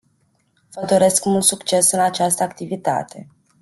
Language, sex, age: Romanian, female, 19-29